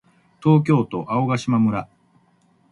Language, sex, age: Japanese, male, 50-59